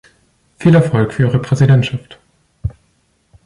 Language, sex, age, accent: German, male, 19-29, Deutschland Deutsch